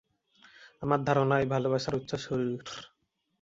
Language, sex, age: Bengali, male, 19-29